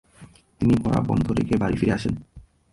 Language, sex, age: Bengali, male, 19-29